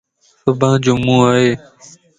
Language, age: Lasi, 19-29